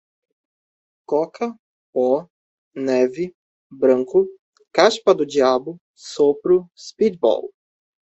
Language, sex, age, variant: Portuguese, male, 19-29, Portuguese (Brasil)